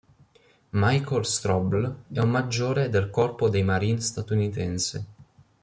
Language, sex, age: Italian, male, 19-29